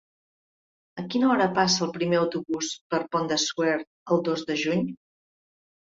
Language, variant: Catalan, Central